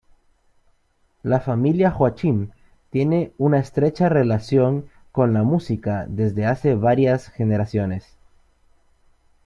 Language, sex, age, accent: Spanish, male, 19-29, América central